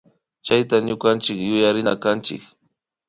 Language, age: Imbabura Highland Quichua, 30-39